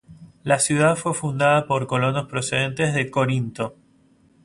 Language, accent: Spanish, Rioplatense: Argentina, Uruguay, este de Bolivia, Paraguay